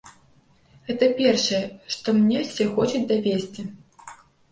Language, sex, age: Belarusian, female, 19-29